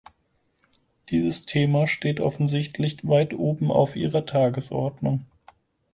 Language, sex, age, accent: German, male, 30-39, Deutschland Deutsch